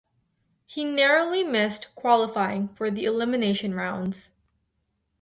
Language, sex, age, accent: English, female, under 19, United States English